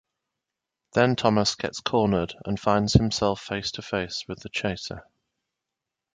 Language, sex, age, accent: English, male, 40-49, England English